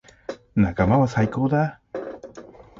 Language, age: Japanese, 40-49